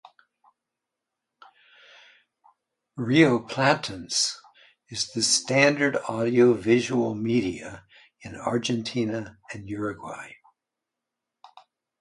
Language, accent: English, United States English